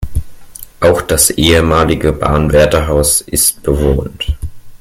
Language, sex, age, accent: German, male, under 19, Deutschland Deutsch